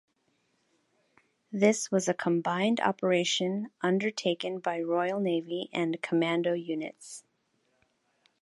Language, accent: English, United States English